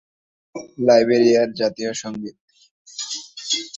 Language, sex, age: Bengali, male, 19-29